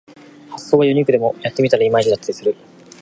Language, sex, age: Japanese, male, 19-29